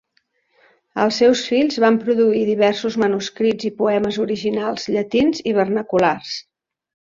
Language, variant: Catalan, Central